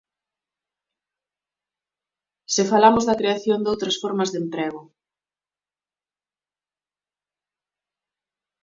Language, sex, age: Galician, female, 30-39